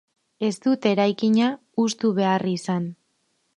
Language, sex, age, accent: Basque, female, 19-29, Mendebalekoa (Araba, Bizkaia, Gipuzkoako mendebaleko herri batzuk)